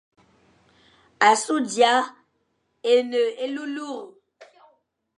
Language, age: Fang, under 19